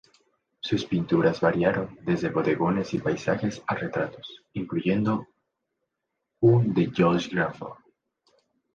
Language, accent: Spanish, México